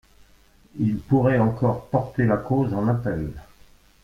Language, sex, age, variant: French, male, 60-69, Français de métropole